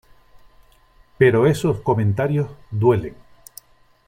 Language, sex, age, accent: Spanish, male, 60-69, España: Islas Canarias